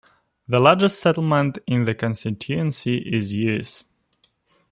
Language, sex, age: English, male, 19-29